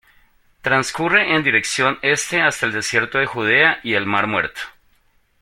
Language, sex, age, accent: Spanish, male, 40-49, Andino-Pacífico: Colombia, Perú, Ecuador, oeste de Bolivia y Venezuela andina